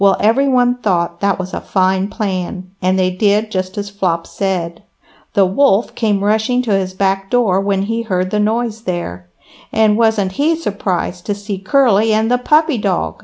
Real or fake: real